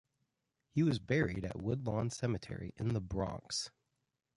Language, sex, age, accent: English, male, 30-39, United States English